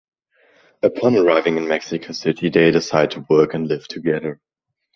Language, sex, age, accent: English, male, under 19, German Accent